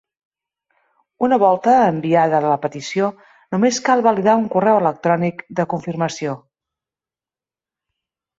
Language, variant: Catalan, Central